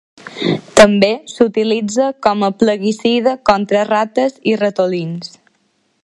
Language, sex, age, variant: Catalan, female, under 19, Balear